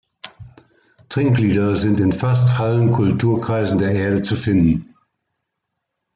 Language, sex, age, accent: German, male, 60-69, Deutschland Deutsch